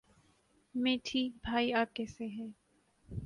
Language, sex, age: Urdu, female, 19-29